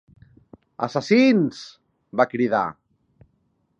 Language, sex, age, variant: Catalan, male, 40-49, Central